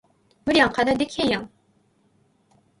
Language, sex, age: Japanese, female, 19-29